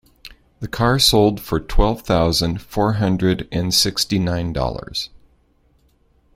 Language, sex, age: English, male, 50-59